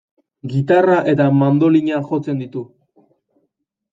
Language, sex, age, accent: Basque, male, 19-29, Erdialdekoa edo Nafarra (Gipuzkoa, Nafarroa)